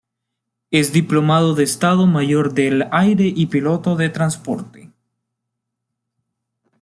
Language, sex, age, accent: Spanish, male, 19-29, América central